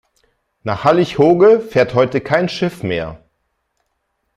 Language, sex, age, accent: German, male, 50-59, Deutschland Deutsch